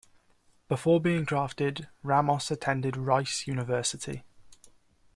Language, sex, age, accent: English, male, under 19, England English